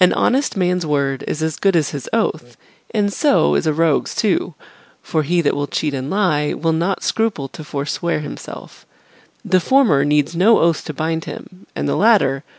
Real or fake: real